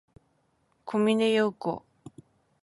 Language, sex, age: Japanese, female, 19-29